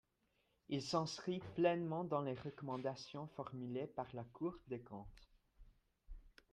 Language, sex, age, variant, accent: French, male, under 19, Français d'Amérique du Nord, Français du Canada